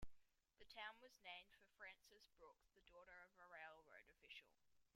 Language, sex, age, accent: English, male, under 19, Australian English